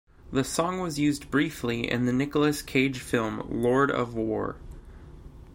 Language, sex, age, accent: English, male, 19-29, United States English